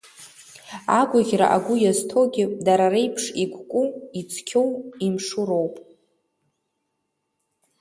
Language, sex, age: Abkhazian, female, under 19